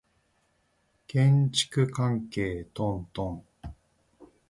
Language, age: Japanese, 40-49